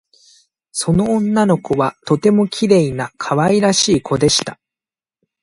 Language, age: Japanese, 19-29